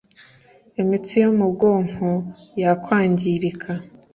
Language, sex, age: Kinyarwanda, female, 19-29